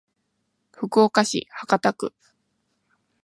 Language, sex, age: Japanese, female, 19-29